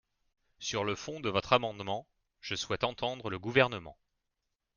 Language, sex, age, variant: French, male, 40-49, Français de métropole